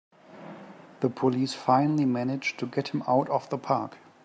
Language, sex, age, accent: English, male, 30-39, Australian English